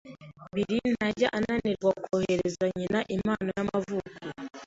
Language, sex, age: Kinyarwanda, female, 19-29